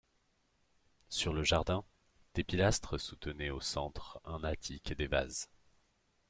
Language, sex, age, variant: French, male, 19-29, Français de métropole